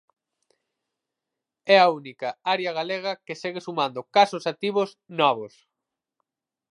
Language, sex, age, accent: Galician, male, 19-29, Central (gheada)